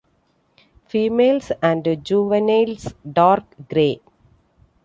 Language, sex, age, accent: English, female, 40-49, India and South Asia (India, Pakistan, Sri Lanka)